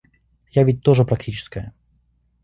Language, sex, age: Russian, male, 30-39